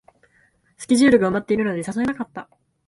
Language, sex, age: Japanese, female, 19-29